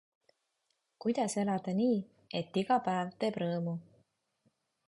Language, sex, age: Estonian, female, 30-39